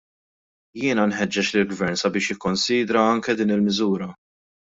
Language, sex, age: Maltese, male, 19-29